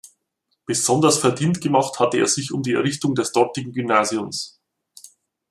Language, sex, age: German, male, 40-49